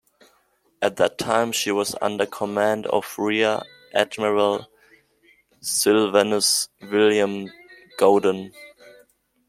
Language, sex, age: English, male, 19-29